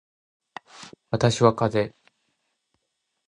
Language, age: Japanese, 19-29